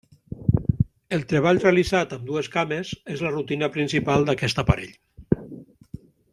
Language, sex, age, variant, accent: Catalan, male, 60-69, Valencià central, valencià